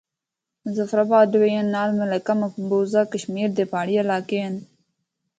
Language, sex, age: Northern Hindko, female, 19-29